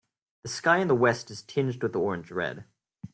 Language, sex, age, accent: English, male, 19-29, United States English